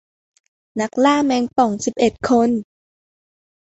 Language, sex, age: Thai, female, under 19